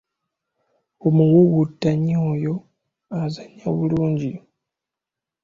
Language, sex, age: Ganda, male, 19-29